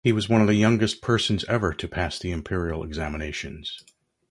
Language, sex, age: English, male, 60-69